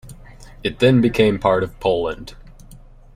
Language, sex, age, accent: English, male, 19-29, United States English